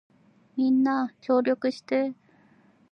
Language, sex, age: Japanese, female, 30-39